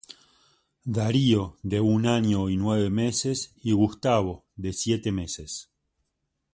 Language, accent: Spanish, Rioplatense: Argentina, Uruguay, este de Bolivia, Paraguay